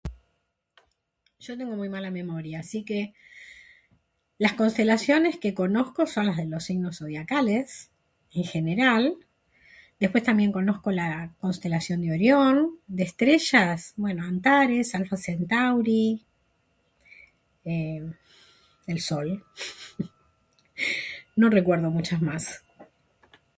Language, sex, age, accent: Spanish, female, 60-69, Rioplatense: Argentina, Uruguay, este de Bolivia, Paraguay